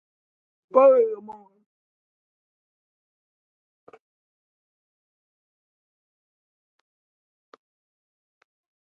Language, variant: Portuguese, Portuguese (Brasil)